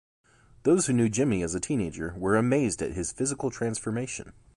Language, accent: English, United States English